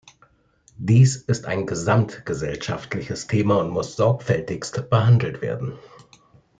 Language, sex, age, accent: German, male, 40-49, Deutschland Deutsch